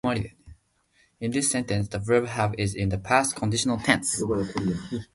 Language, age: English, under 19